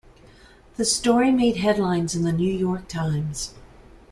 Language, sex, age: English, female, 40-49